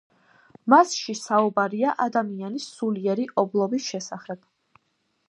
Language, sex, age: Georgian, female, under 19